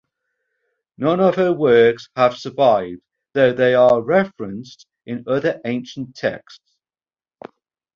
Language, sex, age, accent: English, male, 40-49, England English